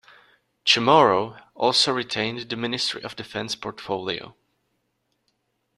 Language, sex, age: English, male, 19-29